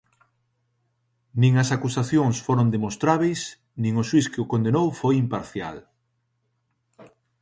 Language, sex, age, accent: Galician, male, 40-49, Central (gheada)